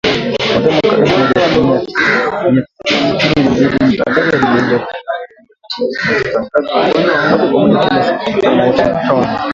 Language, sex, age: Swahili, male, 19-29